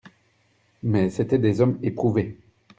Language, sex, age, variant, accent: French, male, 30-39, Français d'Europe, Français de Belgique